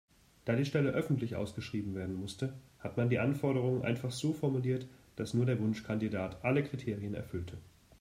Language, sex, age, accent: German, male, 30-39, Deutschland Deutsch